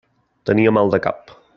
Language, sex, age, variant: Catalan, male, 19-29, Central